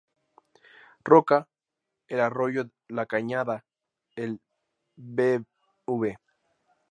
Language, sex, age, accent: Spanish, male, under 19, México